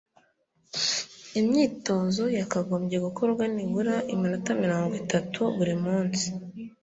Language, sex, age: Kinyarwanda, female, 30-39